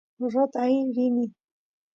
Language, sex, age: Santiago del Estero Quichua, female, 50-59